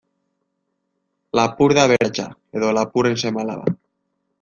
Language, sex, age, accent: Basque, male, 19-29, Erdialdekoa edo Nafarra (Gipuzkoa, Nafarroa)